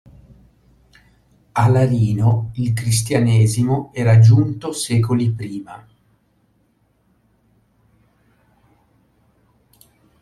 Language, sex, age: Italian, male, 50-59